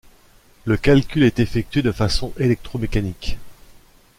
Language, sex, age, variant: French, male, 40-49, Français de métropole